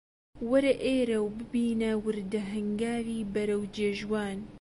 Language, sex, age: Central Kurdish, female, 19-29